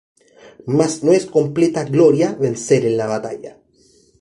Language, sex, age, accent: Spanish, male, 19-29, Chileno: Chile, Cuyo